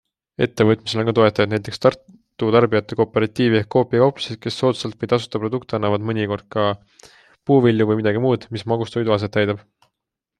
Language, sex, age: Estonian, male, 19-29